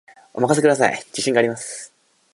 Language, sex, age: Japanese, male, under 19